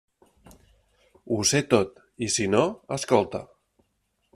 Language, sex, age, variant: Catalan, male, 30-39, Nord-Occidental